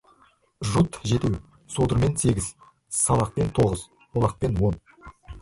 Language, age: Kazakh, 30-39